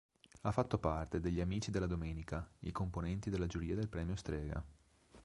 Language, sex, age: Italian, male, 19-29